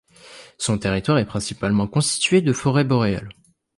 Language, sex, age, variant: French, male, 19-29, Français de métropole